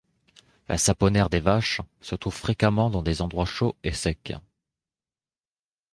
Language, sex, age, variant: French, male, 19-29, Français de métropole